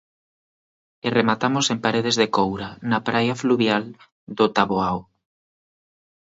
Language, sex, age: Galician, male, 30-39